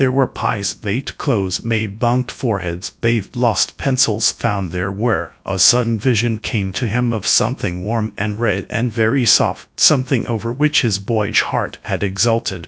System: TTS, GradTTS